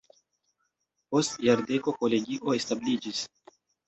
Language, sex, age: Esperanto, male, 19-29